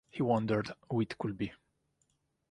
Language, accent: English, United States English